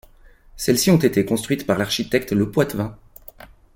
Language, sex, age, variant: French, male, 30-39, Français de métropole